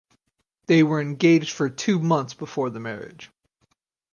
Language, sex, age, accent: English, male, 30-39, United States English